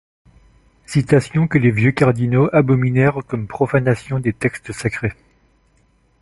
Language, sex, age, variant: French, male, 40-49, Français de métropole